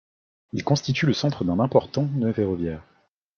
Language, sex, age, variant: French, male, 19-29, Français de métropole